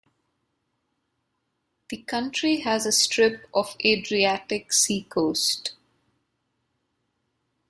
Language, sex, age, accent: English, female, 30-39, India and South Asia (India, Pakistan, Sri Lanka)